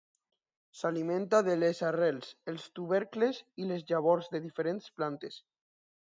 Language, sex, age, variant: Catalan, male, under 19, Alacantí